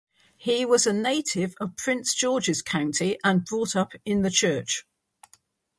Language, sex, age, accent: English, female, 60-69, England English